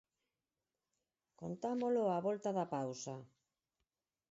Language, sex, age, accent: Galician, female, 40-49, Central (gheada)